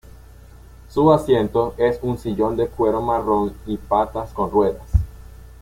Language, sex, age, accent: Spanish, male, under 19, Caribe: Cuba, Venezuela, Puerto Rico, República Dominicana, Panamá, Colombia caribeña, México caribeño, Costa del golfo de México